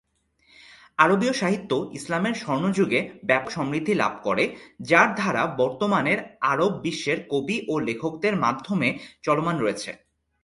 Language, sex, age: Bengali, male, 19-29